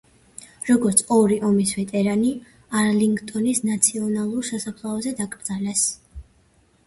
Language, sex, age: Georgian, female, 19-29